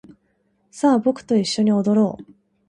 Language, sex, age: Japanese, female, 19-29